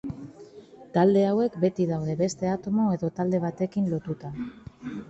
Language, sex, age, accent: Basque, female, 40-49, Mendebalekoa (Araba, Bizkaia, Gipuzkoako mendebaleko herri batzuk)